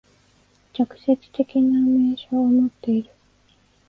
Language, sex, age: Japanese, female, 19-29